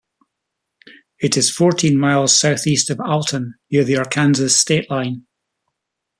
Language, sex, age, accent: English, male, 60-69, Scottish English